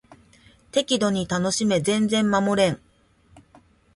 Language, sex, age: Japanese, female, 50-59